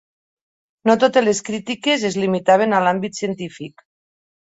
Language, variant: Catalan, Nord-Occidental